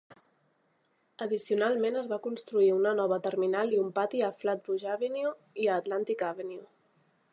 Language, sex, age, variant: Catalan, female, 30-39, Central